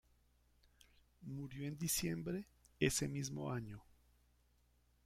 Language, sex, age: Spanish, male, 50-59